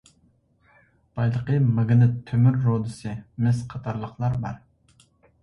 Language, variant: Uyghur, ئۇيغۇر تىلى